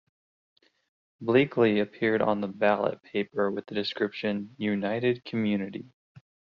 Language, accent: English, United States English